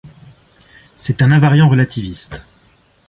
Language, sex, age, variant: French, male, 19-29, Français de métropole